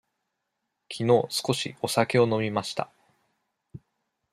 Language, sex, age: Japanese, male, 19-29